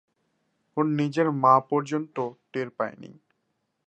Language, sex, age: Bengali, male, 19-29